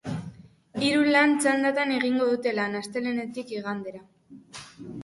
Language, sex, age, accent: Basque, female, 40-49, Mendebalekoa (Araba, Bizkaia, Gipuzkoako mendebaleko herri batzuk)